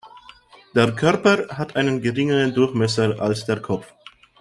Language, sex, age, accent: German, male, 19-29, Österreichisches Deutsch